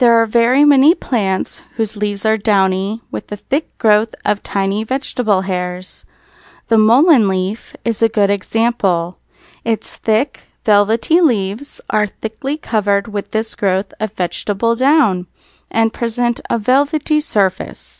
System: none